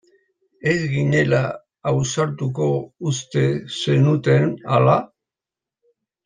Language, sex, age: Basque, male, 70-79